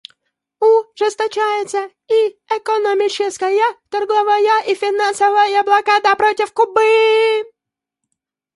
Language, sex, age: Russian, male, 19-29